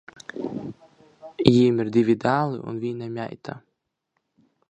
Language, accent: Latvian, Latgaliešu